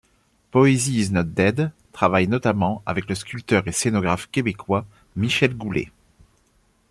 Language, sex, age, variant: French, male, 40-49, Français de métropole